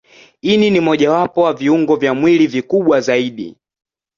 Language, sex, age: Swahili, male, 19-29